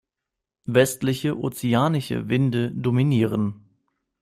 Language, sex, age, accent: German, male, 19-29, Deutschland Deutsch